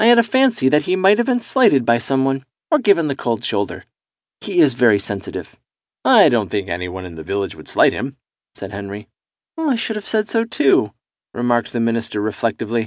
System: none